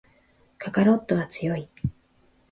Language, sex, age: Japanese, female, 30-39